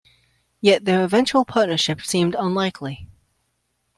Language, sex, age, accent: English, male, 19-29, United States English